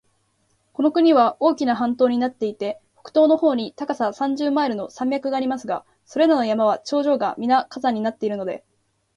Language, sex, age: Japanese, female, 19-29